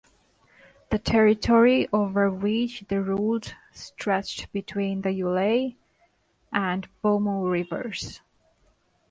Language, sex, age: English, female, 19-29